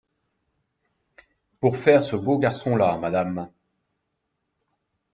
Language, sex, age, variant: French, male, 40-49, Français de métropole